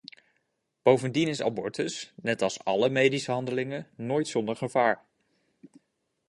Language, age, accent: Dutch, 19-29, Nederlands Nederlands